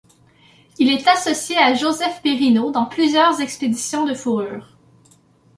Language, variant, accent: French, Français d'Amérique du Nord, Français du Canada